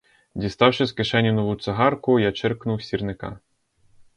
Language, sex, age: Ukrainian, male, 19-29